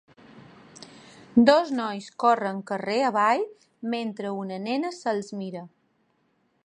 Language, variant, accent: Catalan, Balear, balear